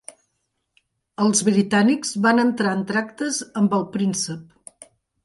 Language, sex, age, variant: Catalan, female, 60-69, Central